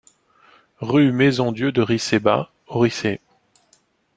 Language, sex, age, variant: French, male, 40-49, Français de métropole